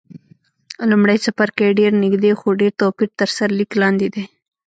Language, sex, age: Pashto, female, 19-29